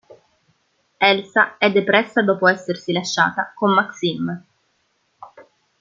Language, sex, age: Italian, female, 19-29